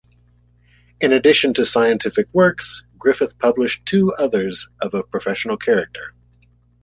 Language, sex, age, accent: English, male, 40-49, United States English